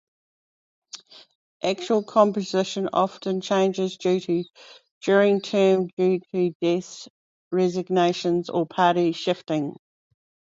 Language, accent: English, New Zealand English